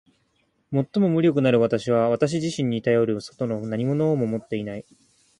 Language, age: Japanese, 19-29